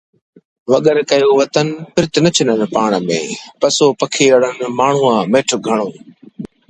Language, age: English, 30-39